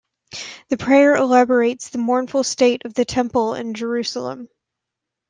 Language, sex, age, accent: English, female, 19-29, United States English